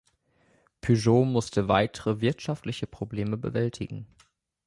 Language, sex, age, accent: German, male, 30-39, Deutschland Deutsch